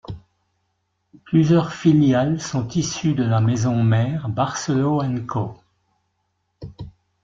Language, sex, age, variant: French, male, 60-69, Français de métropole